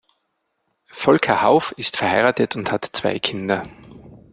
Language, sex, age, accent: German, male, 40-49, Österreichisches Deutsch